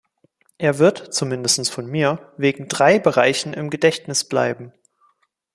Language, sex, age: German, male, 19-29